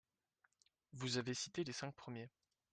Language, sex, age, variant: French, male, under 19, Français de métropole